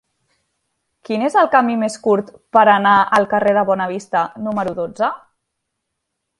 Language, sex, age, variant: Catalan, female, 30-39, Central